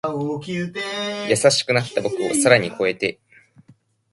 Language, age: Japanese, 19-29